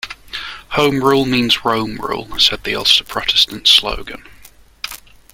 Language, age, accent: English, 19-29, England English